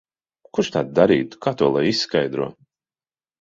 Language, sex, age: Latvian, male, 30-39